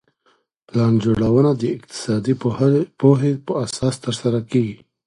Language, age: Pashto, 30-39